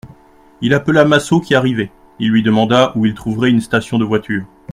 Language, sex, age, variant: French, male, 30-39, Français de métropole